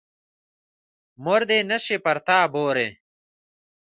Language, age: Pashto, 19-29